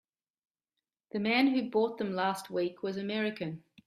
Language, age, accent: English, 40-49, Australian English